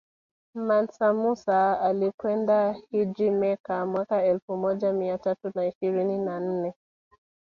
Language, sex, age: Swahili, female, 19-29